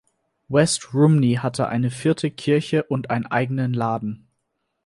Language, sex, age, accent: German, male, 19-29, Deutschland Deutsch